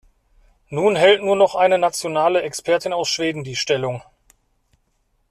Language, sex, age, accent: German, male, 40-49, Deutschland Deutsch